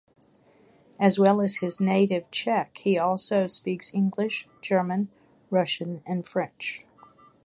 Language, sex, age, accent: English, female, 60-69, United States English